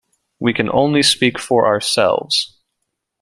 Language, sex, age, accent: English, male, 19-29, United States English